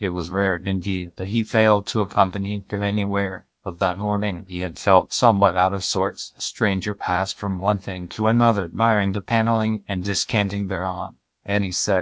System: TTS, GlowTTS